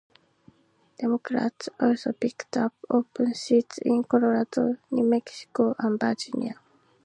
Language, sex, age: English, female, under 19